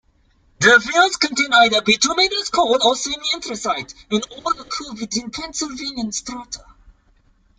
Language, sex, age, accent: English, male, 19-29, Singaporean English